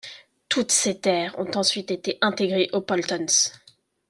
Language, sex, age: French, female, 30-39